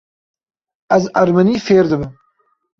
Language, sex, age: Kurdish, male, 19-29